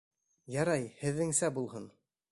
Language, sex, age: Bashkir, male, 40-49